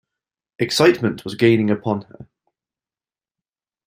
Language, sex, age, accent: English, male, 19-29, England English